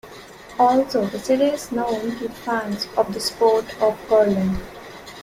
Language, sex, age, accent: English, female, 19-29, India and South Asia (India, Pakistan, Sri Lanka)